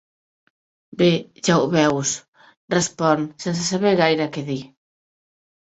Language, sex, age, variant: Catalan, female, 40-49, Central